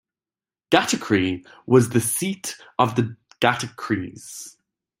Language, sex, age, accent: English, male, 19-29, Irish English